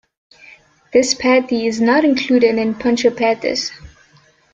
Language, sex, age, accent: English, female, 19-29, United States English